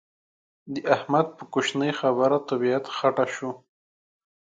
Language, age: Pashto, 19-29